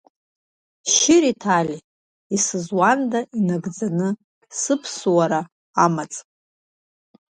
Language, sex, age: Abkhazian, female, 40-49